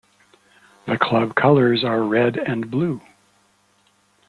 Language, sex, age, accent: English, male, 60-69, Canadian English